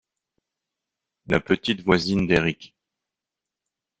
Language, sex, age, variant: French, male, 40-49, Français de métropole